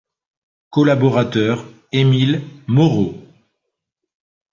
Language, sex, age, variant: French, male, 50-59, Français de métropole